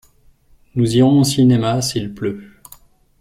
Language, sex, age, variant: French, male, 30-39, Français de métropole